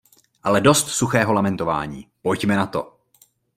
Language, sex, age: Czech, male, 19-29